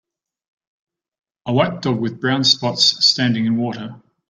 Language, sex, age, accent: English, male, 40-49, Australian English